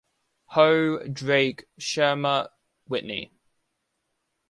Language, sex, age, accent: English, male, under 19, Australian English